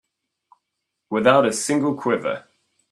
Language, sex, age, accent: English, male, 40-49, United States English